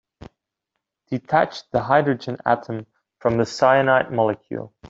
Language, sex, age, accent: English, male, 19-29, England English